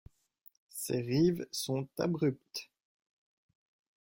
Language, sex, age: French, male, 19-29